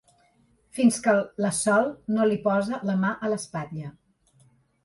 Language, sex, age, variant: Catalan, female, 40-49, Central